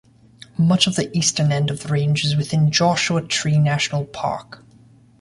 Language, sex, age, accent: English, male, 19-29, United States English